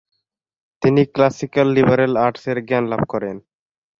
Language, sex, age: Bengali, male, 19-29